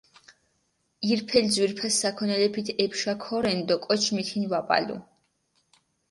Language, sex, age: Mingrelian, female, 19-29